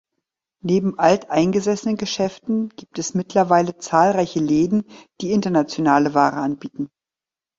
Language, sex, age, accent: German, female, 50-59, Deutschland Deutsch; Norddeutsch